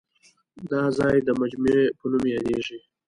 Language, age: Pashto, 19-29